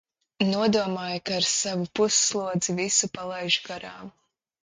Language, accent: Latvian, Vidzemes